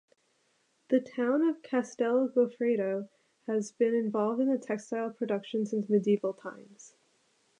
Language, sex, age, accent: English, female, 19-29, United States English